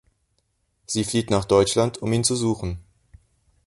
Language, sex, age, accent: German, male, 19-29, Deutschland Deutsch